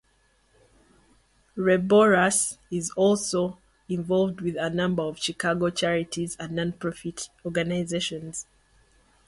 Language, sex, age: English, female, 19-29